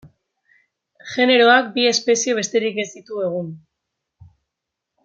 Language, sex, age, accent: Basque, female, under 19, Erdialdekoa edo Nafarra (Gipuzkoa, Nafarroa)